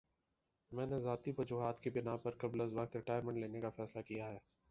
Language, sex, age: Urdu, male, 19-29